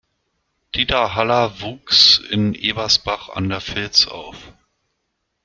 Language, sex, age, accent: German, male, 40-49, Deutschland Deutsch